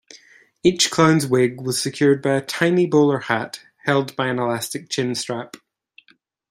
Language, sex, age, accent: English, male, 19-29, Irish English